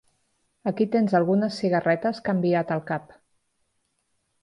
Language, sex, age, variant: Catalan, female, 40-49, Central